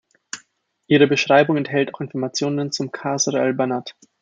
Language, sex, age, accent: German, male, 19-29, Österreichisches Deutsch